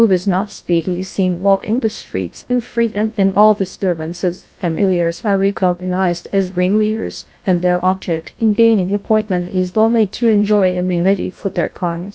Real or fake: fake